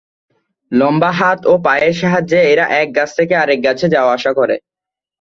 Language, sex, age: Bengali, male, 19-29